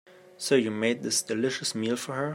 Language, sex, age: English, male, 19-29